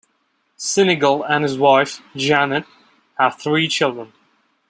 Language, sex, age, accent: English, male, 19-29, India and South Asia (India, Pakistan, Sri Lanka)